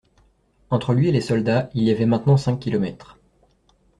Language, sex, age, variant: French, male, 30-39, Français de métropole